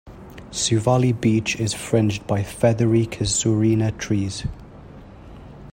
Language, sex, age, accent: English, male, 19-29, England English